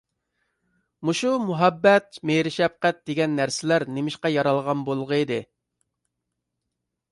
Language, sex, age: Uyghur, male, 30-39